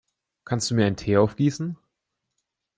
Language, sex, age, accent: German, male, 19-29, Deutschland Deutsch